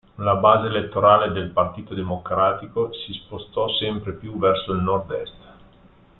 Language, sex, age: Italian, male, 40-49